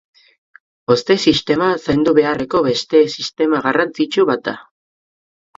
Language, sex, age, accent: Basque, male, 19-29, Mendebalekoa (Araba, Bizkaia, Gipuzkoako mendebaleko herri batzuk)